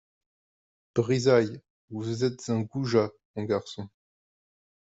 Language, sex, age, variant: French, male, 30-39, Français de métropole